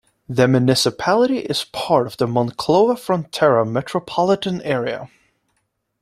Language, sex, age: English, male, 19-29